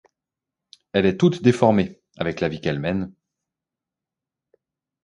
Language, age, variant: French, 30-39, Français de métropole